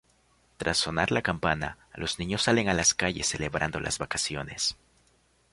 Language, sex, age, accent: Spanish, male, under 19, Andino-Pacífico: Colombia, Perú, Ecuador, oeste de Bolivia y Venezuela andina